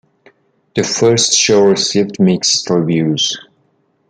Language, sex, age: English, male, 30-39